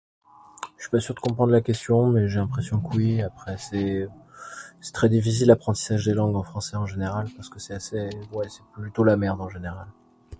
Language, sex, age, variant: French, male, 30-39, Français de métropole